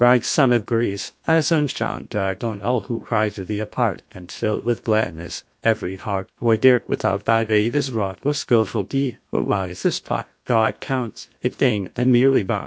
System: TTS, GlowTTS